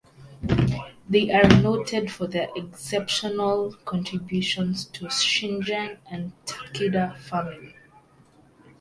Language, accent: English, Canadian English